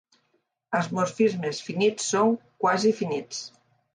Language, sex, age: Catalan, female, 50-59